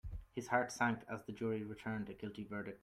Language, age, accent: English, 30-39, Irish English